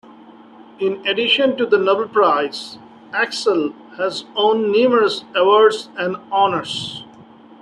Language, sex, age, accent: English, male, 40-49, India and South Asia (India, Pakistan, Sri Lanka)